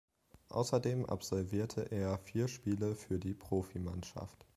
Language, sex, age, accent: German, male, 19-29, Deutschland Deutsch